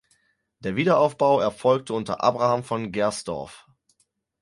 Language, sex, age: German, male, 30-39